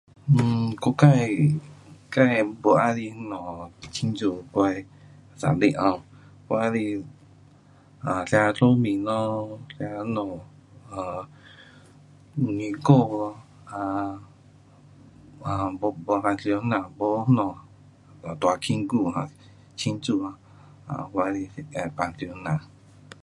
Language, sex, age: Pu-Xian Chinese, male, 40-49